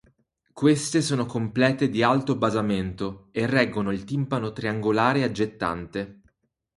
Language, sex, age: Italian, male, 30-39